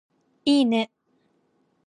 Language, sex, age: Japanese, female, 19-29